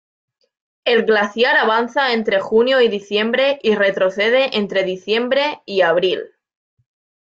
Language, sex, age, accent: Spanish, female, 19-29, España: Norte peninsular (Asturias, Castilla y León, Cantabria, País Vasco, Navarra, Aragón, La Rioja, Guadalajara, Cuenca)